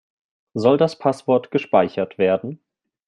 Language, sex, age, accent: German, male, 19-29, Deutschland Deutsch